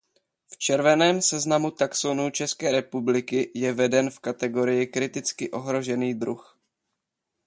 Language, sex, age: Czech, male, 19-29